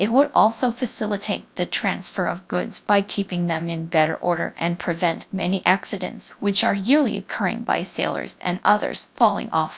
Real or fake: fake